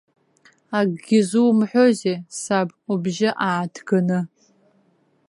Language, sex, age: Abkhazian, female, 19-29